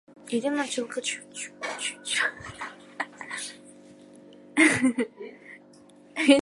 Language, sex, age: Kyrgyz, female, under 19